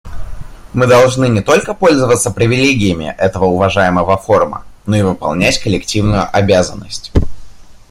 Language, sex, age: Russian, male, 19-29